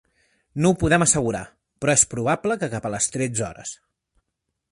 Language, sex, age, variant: Catalan, male, 30-39, Central